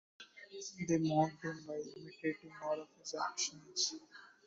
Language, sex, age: English, male, 19-29